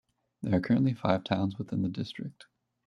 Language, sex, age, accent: English, male, 19-29, United States English